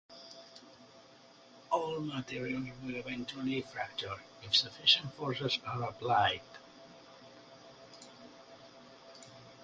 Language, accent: English, England English